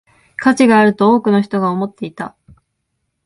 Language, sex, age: Japanese, female, 19-29